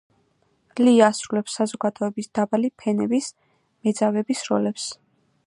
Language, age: Georgian, under 19